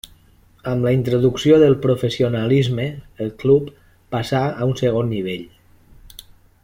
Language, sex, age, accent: Catalan, male, 50-59, valencià